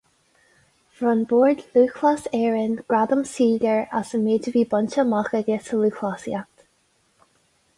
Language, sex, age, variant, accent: Irish, female, 19-29, Gaeilge Uladh, Cainteoir líofa, ní ó dhúchas